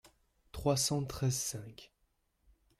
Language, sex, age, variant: French, male, 19-29, Français de métropole